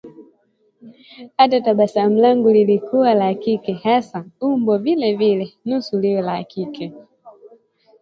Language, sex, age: Swahili, female, 19-29